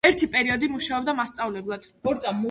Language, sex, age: Georgian, female, under 19